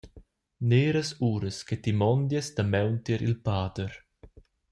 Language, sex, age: Romansh, male, 19-29